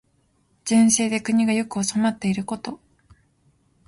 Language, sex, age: Japanese, female, 19-29